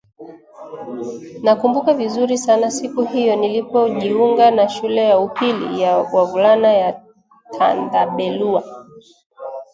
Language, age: Swahili, 19-29